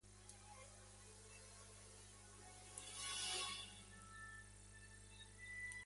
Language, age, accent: Spanish, 40-49, España: Centro-Sur peninsular (Madrid, Toledo, Castilla-La Mancha)